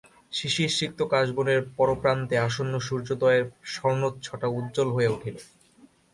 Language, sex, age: Bengali, male, 19-29